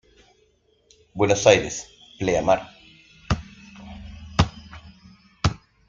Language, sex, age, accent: Spanish, male, 30-39, Andino-Pacífico: Colombia, Perú, Ecuador, oeste de Bolivia y Venezuela andina